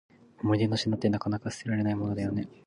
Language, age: Japanese, 19-29